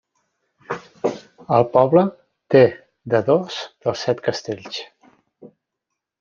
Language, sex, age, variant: Catalan, male, 30-39, Central